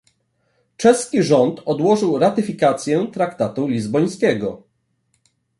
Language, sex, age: Polish, male, 30-39